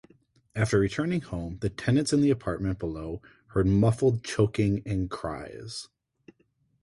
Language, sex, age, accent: English, male, 30-39, United States English